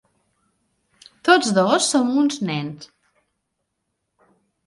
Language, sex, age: Catalan, female, 40-49